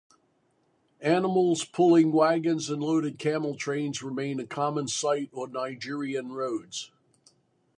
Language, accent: English, United States English